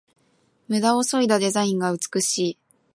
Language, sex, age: Japanese, female, 19-29